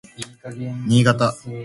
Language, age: Japanese, 19-29